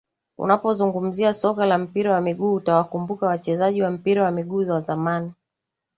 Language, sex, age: Swahili, female, 30-39